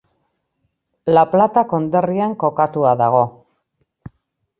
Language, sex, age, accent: Basque, female, 60-69, Mendebalekoa (Araba, Bizkaia, Gipuzkoako mendebaleko herri batzuk)